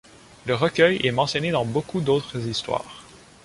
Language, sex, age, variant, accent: French, male, 19-29, Français d'Amérique du Nord, Français du Canada